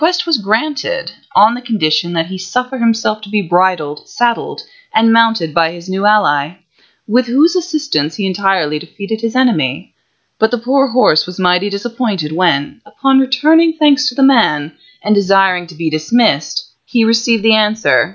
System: none